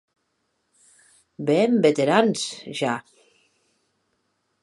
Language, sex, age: Occitan, female, 50-59